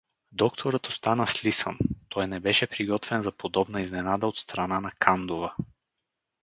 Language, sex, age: Bulgarian, male, 30-39